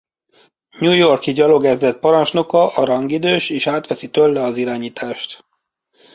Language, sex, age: Hungarian, male, 30-39